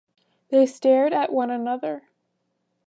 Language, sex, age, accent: English, female, under 19, United States English